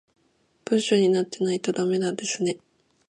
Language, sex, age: Japanese, female, 19-29